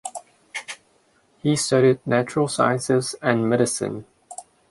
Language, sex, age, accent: English, male, 30-39, United States English